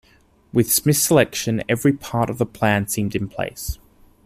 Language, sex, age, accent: English, male, 19-29, Australian English